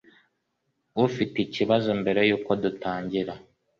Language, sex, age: Kinyarwanda, male, 19-29